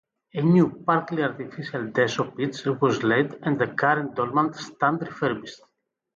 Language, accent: English, Greek